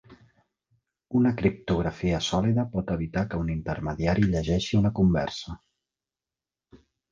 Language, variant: Catalan, Central